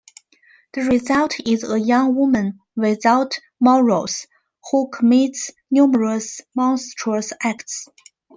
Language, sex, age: English, female, 30-39